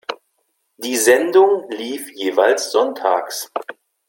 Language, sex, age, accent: German, male, 30-39, Deutschland Deutsch